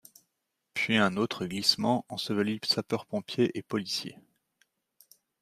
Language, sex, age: French, male, 30-39